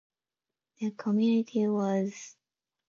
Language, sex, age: English, female, 19-29